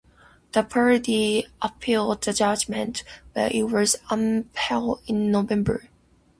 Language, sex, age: English, female, 19-29